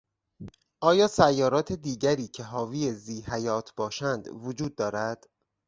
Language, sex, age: Persian, male, 30-39